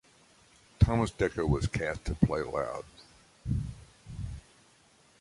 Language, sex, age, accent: English, male, 60-69, United States English